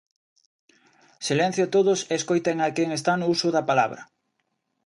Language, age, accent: Galician, 19-29, Normativo (estándar)